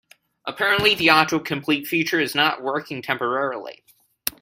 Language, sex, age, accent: English, male, under 19, Canadian English